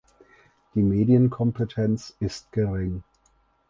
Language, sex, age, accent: German, male, 30-39, Deutschland Deutsch